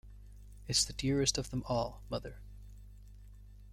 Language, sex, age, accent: English, male, 19-29, United States English